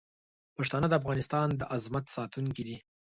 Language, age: Pashto, 19-29